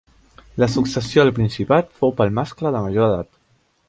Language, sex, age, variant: Catalan, male, 19-29, Central